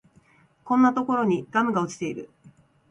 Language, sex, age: Japanese, female, 19-29